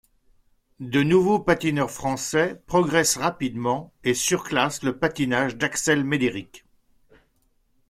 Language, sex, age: French, male, 60-69